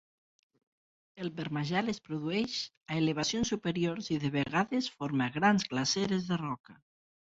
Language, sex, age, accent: Catalan, female, 40-49, Lleida